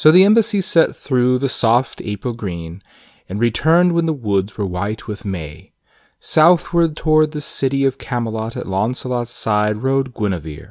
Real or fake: real